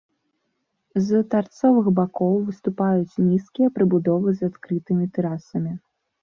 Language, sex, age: Belarusian, female, 19-29